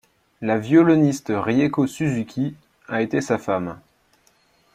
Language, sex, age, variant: French, male, 19-29, Français de métropole